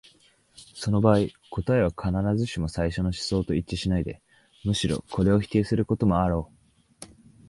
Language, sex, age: Japanese, male, 19-29